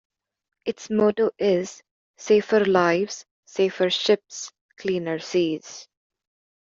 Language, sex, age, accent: English, female, under 19, United States English